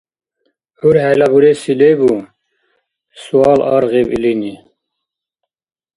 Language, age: Dargwa, 50-59